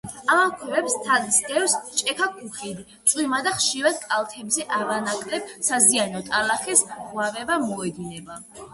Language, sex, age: Georgian, female, 90+